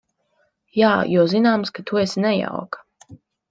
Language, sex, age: Latvian, female, under 19